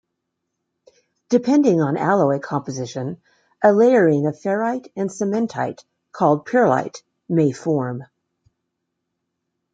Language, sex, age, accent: English, female, 50-59, United States English